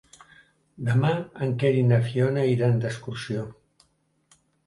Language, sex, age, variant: Catalan, male, 70-79, Central